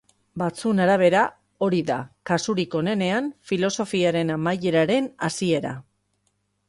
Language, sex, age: Basque, female, 50-59